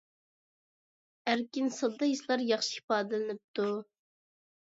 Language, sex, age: Uyghur, female, under 19